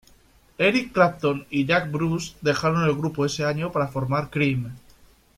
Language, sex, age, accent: Spanish, male, 19-29, España: Centro-Sur peninsular (Madrid, Toledo, Castilla-La Mancha)